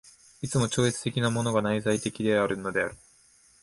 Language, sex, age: Japanese, male, 19-29